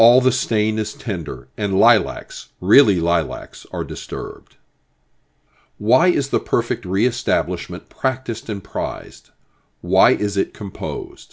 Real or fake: real